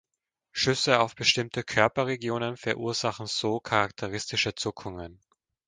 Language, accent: German, Österreichisches Deutsch